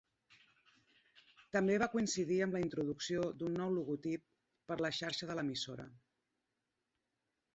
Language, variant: Catalan, Central